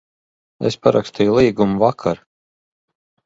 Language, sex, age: Latvian, male, 40-49